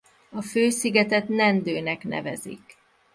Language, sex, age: Hungarian, female, 50-59